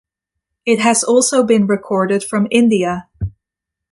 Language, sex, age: English, female, 19-29